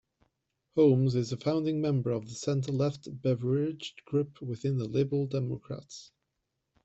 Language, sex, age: English, male, 30-39